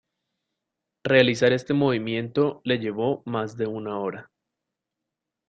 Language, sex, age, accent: Spanish, male, 19-29, Caribe: Cuba, Venezuela, Puerto Rico, República Dominicana, Panamá, Colombia caribeña, México caribeño, Costa del golfo de México